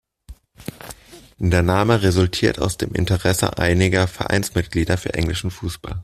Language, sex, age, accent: German, male, 19-29, Deutschland Deutsch